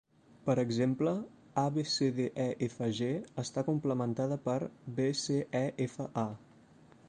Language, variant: Catalan, Central